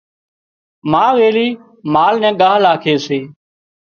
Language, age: Wadiyara Koli, 30-39